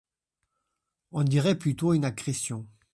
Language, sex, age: French, male, 50-59